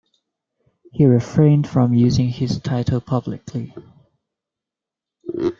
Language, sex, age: English, male, 30-39